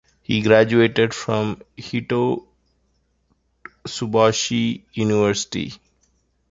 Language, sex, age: English, male, 40-49